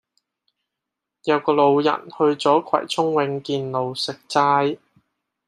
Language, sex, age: Cantonese, male, 19-29